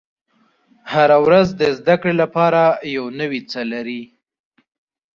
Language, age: Pashto, 19-29